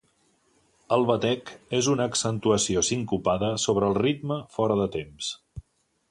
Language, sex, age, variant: Catalan, male, 50-59, Central